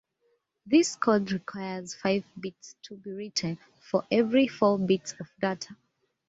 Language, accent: English, England English